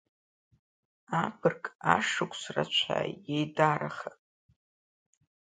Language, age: Abkhazian, under 19